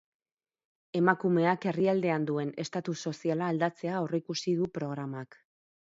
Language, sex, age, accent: Basque, female, 40-49, Mendebalekoa (Araba, Bizkaia, Gipuzkoako mendebaleko herri batzuk)